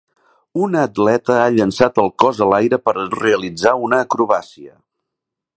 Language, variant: Catalan, Central